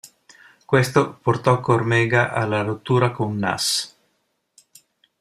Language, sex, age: Italian, male, 60-69